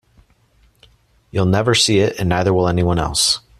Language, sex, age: English, male, 19-29